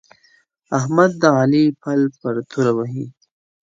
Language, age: Pashto, 19-29